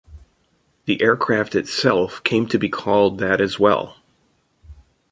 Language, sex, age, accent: English, male, 50-59, United States English